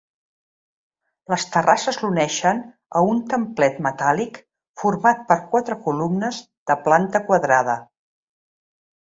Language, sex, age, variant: Catalan, female, 50-59, Central